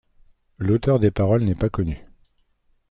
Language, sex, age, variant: French, male, 40-49, Français de métropole